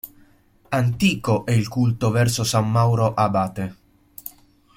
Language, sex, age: Italian, male, 19-29